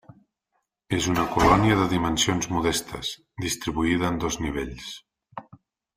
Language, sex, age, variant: Catalan, male, 40-49, Central